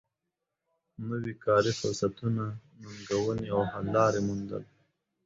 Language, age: Pashto, 19-29